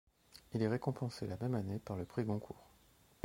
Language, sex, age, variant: French, male, under 19, Français de métropole